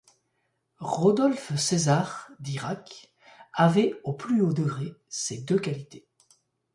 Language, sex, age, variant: French, male, 50-59, Français de métropole